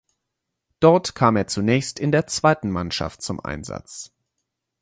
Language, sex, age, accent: German, male, 30-39, Deutschland Deutsch